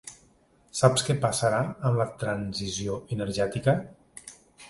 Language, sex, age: Catalan, male, 40-49